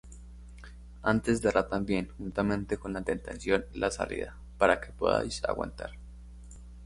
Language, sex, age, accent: Spanish, male, under 19, Caribe: Cuba, Venezuela, Puerto Rico, República Dominicana, Panamá, Colombia caribeña, México caribeño, Costa del golfo de México